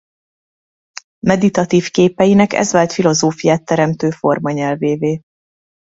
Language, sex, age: Hungarian, female, 30-39